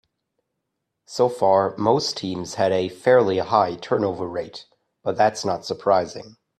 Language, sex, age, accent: English, male, 19-29, United States English